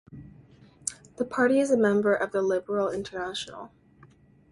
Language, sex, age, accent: English, female, 19-29, United States English